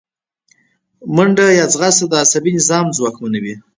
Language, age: Pashto, 19-29